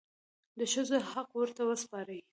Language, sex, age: Pashto, female, 19-29